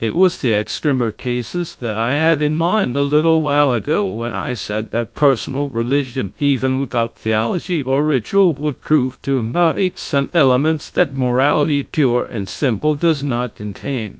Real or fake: fake